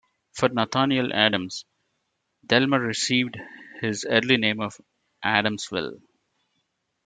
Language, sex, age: English, male, 40-49